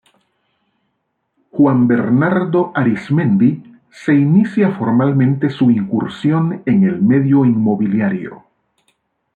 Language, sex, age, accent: Spanish, male, 50-59, América central